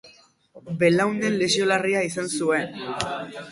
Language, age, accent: Basque, 19-29, Erdialdekoa edo Nafarra (Gipuzkoa, Nafarroa)